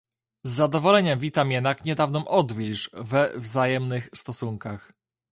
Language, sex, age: Polish, male, 19-29